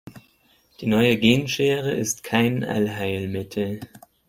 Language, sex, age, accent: German, male, 19-29, Deutschland Deutsch